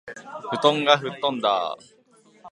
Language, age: Japanese, under 19